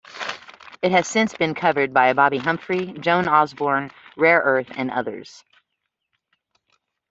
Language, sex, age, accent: English, female, 50-59, United States English